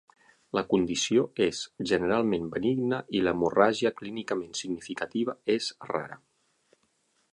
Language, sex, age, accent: Catalan, male, 50-59, balear; central